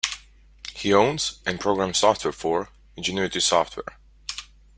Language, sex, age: English, male, 19-29